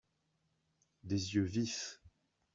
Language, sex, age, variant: French, male, 40-49, Français de métropole